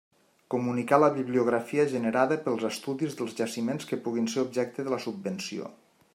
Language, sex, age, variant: Catalan, male, 40-49, Nord-Occidental